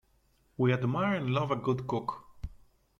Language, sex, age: English, male, 19-29